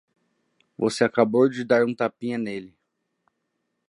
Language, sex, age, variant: Portuguese, male, 19-29, Portuguese (Brasil)